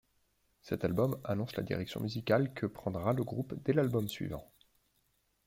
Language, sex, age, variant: French, male, 30-39, Français de métropole